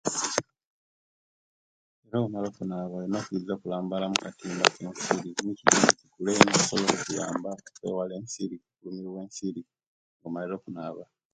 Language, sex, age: Kenyi, male, 30-39